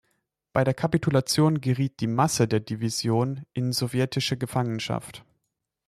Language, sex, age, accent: German, male, 19-29, Deutschland Deutsch